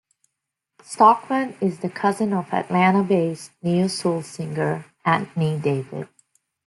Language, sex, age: English, female, 40-49